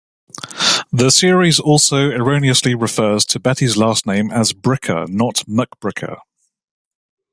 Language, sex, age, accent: English, male, 30-39, England English